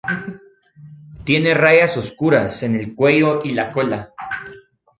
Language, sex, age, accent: Spanish, male, 19-29, América central